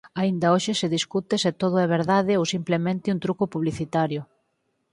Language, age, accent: Galician, 40-49, Oriental (común en zona oriental)